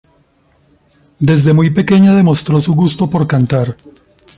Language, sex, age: Spanish, male, 50-59